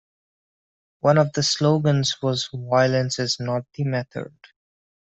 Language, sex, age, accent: English, male, 19-29, India and South Asia (India, Pakistan, Sri Lanka)